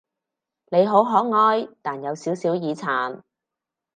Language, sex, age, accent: Cantonese, female, 30-39, 广州音